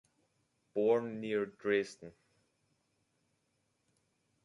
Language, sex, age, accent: English, male, 19-29, United States English